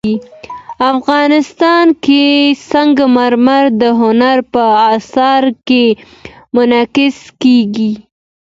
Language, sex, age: Pashto, female, 19-29